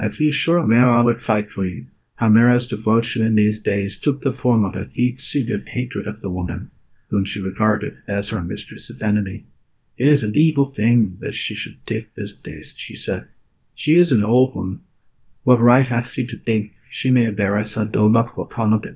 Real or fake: fake